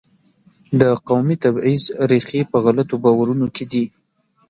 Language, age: Pashto, 19-29